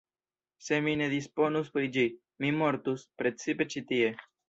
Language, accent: Esperanto, Internacia